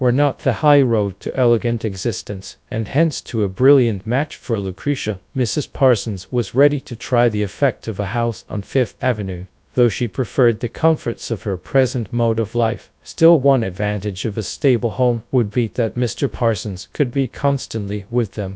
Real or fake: fake